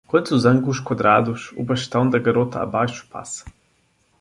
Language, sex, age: Portuguese, male, 19-29